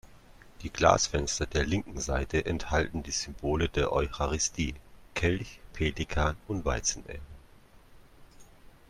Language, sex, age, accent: German, male, 30-39, Deutschland Deutsch